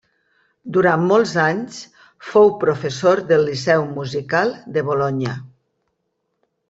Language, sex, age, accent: Catalan, female, 60-69, valencià